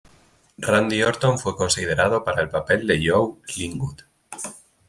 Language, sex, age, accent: Spanish, male, 30-39, España: Norte peninsular (Asturias, Castilla y León, Cantabria, País Vasco, Navarra, Aragón, La Rioja, Guadalajara, Cuenca)